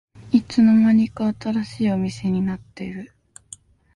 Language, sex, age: Japanese, female, 19-29